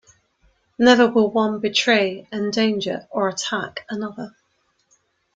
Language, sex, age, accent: English, female, 60-69, England English